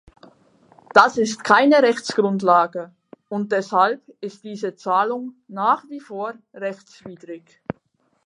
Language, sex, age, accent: German, female, 30-39, Schweizerdeutsch